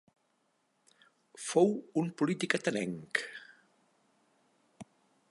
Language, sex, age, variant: Catalan, male, 50-59, Central